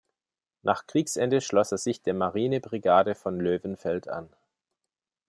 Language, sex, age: German, male, 40-49